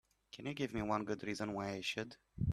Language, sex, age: English, male, 19-29